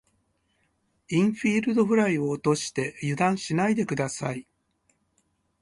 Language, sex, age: Japanese, male, 60-69